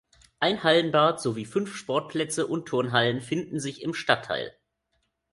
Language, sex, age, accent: German, male, 19-29, Deutschland Deutsch